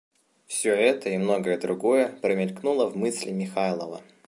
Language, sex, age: Russian, male, 19-29